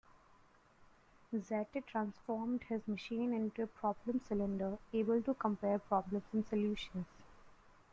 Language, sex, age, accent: English, female, 19-29, India and South Asia (India, Pakistan, Sri Lanka)